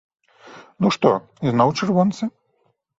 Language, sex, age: Belarusian, male, 50-59